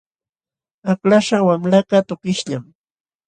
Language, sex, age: Jauja Wanca Quechua, female, 70-79